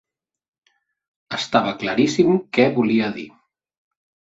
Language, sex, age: Catalan, male, 40-49